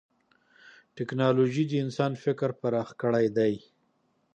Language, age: Pashto, 40-49